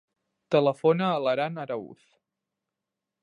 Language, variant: Catalan, Central